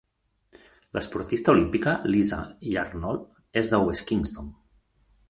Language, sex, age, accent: Catalan, male, 40-49, central; nord-occidental